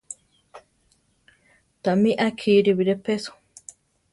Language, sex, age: Central Tarahumara, female, 30-39